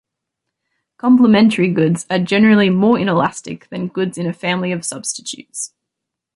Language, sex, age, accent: English, female, 19-29, Australian English